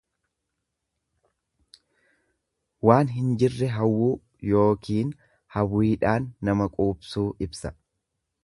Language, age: Oromo, 30-39